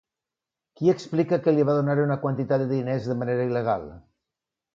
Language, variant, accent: Catalan, Valencià meridional, valencià